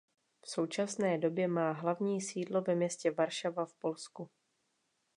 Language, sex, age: Czech, female, 19-29